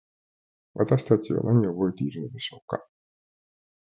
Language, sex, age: Japanese, male, 50-59